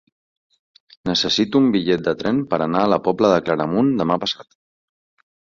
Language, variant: Catalan, Central